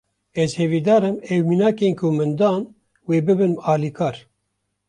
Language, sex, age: Kurdish, male, 50-59